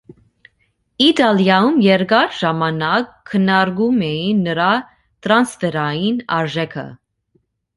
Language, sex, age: Armenian, female, 30-39